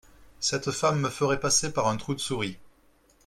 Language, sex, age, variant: French, male, 30-39, Français de métropole